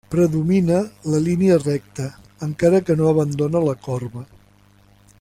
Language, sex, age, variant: Catalan, male, 60-69, Central